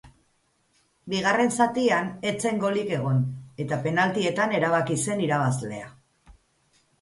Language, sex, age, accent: Basque, female, 50-59, Erdialdekoa edo Nafarra (Gipuzkoa, Nafarroa)